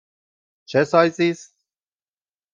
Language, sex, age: Persian, male, 40-49